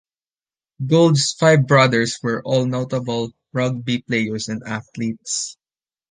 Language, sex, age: English, male, 19-29